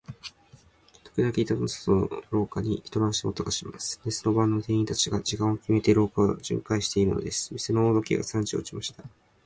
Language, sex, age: Japanese, male, 19-29